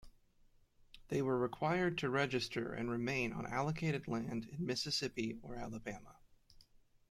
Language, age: English, 19-29